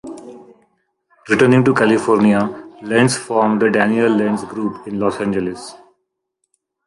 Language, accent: English, India and South Asia (India, Pakistan, Sri Lanka)